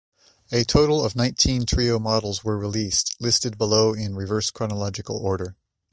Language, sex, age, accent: English, male, 30-39, United States English